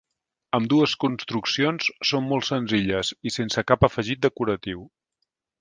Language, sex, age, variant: Catalan, male, 50-59, Central